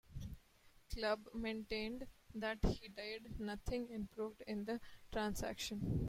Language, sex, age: English, female, 19-29